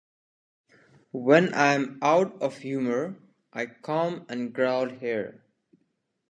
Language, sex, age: English, male, 30-39